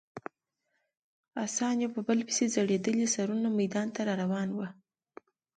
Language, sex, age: Pashto, female, 19-29